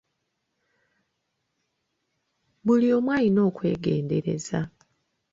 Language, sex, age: Ganda, female, 30-39